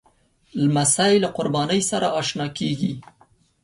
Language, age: Pashto, 19-29